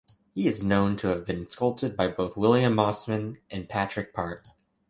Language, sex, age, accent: English, male, 19-29, United States English